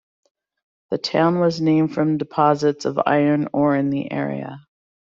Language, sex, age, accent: English, female, 50-59, United States English